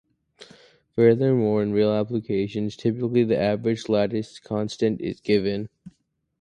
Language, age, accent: English, under 19, United States English